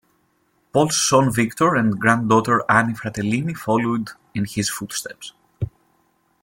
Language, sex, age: English, male, 30-39